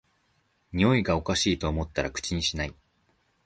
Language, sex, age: Japanese, male, 19-29